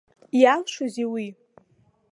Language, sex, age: Abkhazian, female, under 19